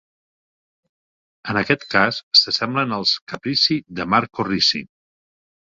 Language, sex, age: Catalan, male, 50-59